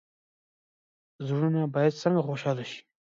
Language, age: Pashto, 19-29